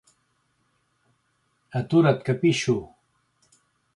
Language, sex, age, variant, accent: Catalan, male, 60-69, Central, central